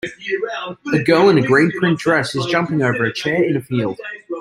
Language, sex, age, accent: English, male, 30-39, Australian English